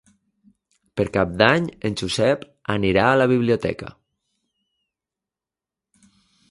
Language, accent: Catalan, valencià